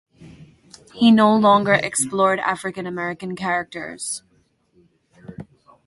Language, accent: English, United States English